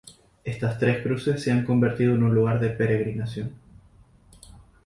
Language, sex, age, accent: Spanish, male, 19-29, España: Islas Canarias